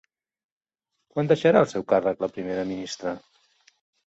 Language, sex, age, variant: Catalan, male, 50-59, Central